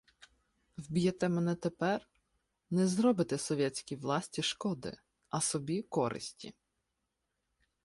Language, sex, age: Ukrainian, female, 30-39